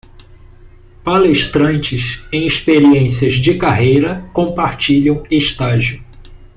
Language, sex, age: Portuguese, male, 40-49